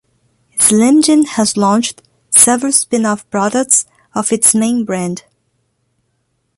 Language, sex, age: English, female, 30-39